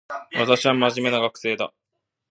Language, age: Japanese, 19-29